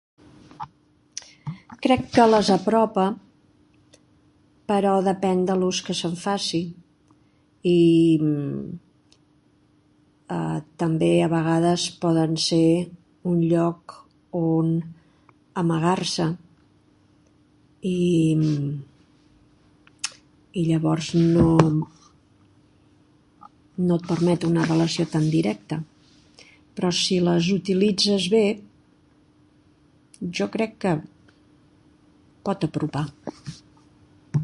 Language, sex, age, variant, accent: Catalan, female, 60-69, Balear, balear; central